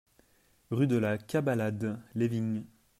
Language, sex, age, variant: French, male, 19-29, Français de métropole